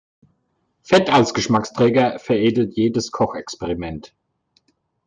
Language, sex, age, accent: German, male, 40-49, Deutschland Deutsch